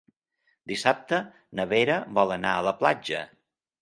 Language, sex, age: Catalan, male, 50-59